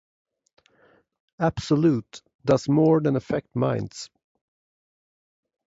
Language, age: English, 40-49